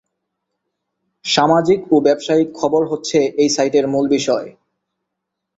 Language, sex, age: Bengali, male, 19-29